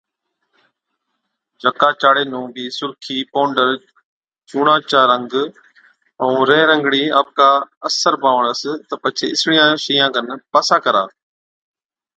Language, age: Od, 50-59